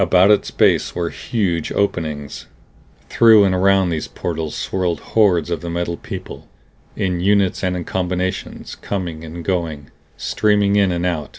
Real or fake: real